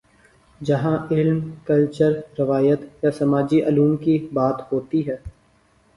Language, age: Urdu, 19-29